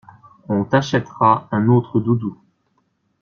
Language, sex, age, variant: French, male, 19-29, Français de métropole